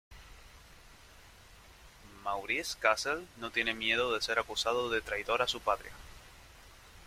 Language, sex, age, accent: Spanish, male, under 19, España: Islas Canarias